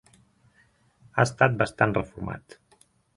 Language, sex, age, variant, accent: Catalan, male, 30-39, Central, tarragoní